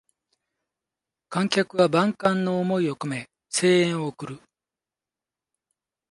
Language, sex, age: Japanese, male, 50-59